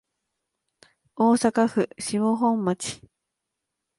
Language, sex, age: Japanese, female, 19-29